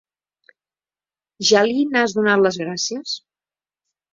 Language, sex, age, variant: Catalan, female, 60-69, Central